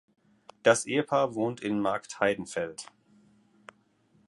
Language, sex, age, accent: German, male, 40-49, Deutschland Deutsch